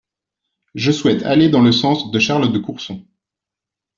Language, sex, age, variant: French, male, 40-49, Français de métropole